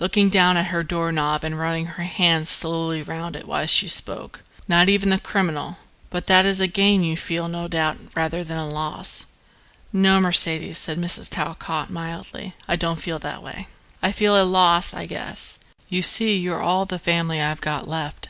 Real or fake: real